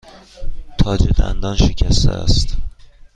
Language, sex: Persian, male